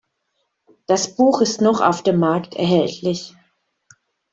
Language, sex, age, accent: German, female, 40-49, Deutschland Deutsch